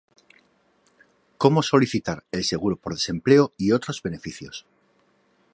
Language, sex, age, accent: Spanish, male, 40-49, España: Norte peninsular (Asturias, Castilla y León, Cantabria, País Vasco, Navarra, Aragón, La Rioja, Guadalajara, Cuenca)